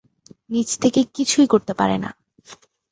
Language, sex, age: Bengali, female, under 19